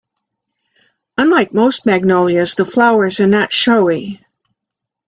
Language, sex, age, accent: English, female, 70-79, United States English